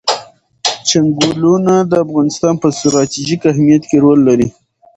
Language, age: Pashto, 19-29